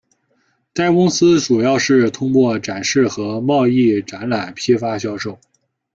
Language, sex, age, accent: Chinese, male, 19-29, 出生地：河南省